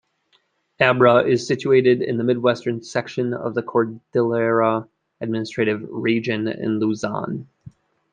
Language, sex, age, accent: English, male, 30-39, United States English